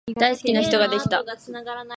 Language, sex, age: Japanese, female, under 19